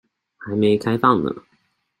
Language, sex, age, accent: Chinese, male, 30-39, 出生地：臺北市